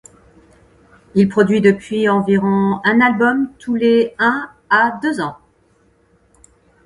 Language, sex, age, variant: French, female, 50-59, Français de métropole